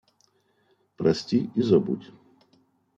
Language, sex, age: Russian, male, 40-49